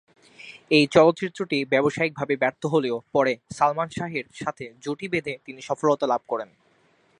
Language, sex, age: Bengali, male, 19-29